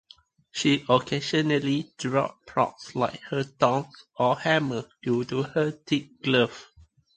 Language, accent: English, Malaysian English